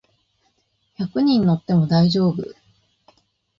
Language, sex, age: Japanese, female, 50-59